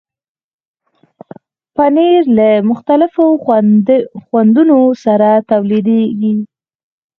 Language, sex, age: Pashto, female, 19-29